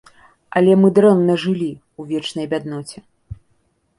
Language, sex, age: Belarusian, female, 30-39